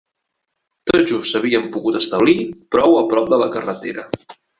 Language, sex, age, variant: Catalan, male, 19-29, Nord-Occidental